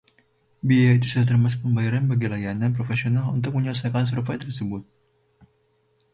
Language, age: Indonesian, 19-29